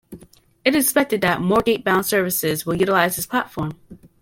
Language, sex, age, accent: English, female, under 19, United States English